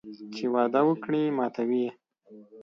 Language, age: Pashto, 30-39